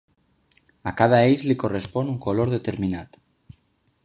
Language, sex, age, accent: Catalan, male, 19-29, valencià